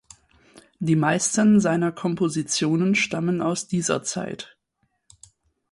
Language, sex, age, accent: German, female, 19-29, Deutschland Deutsch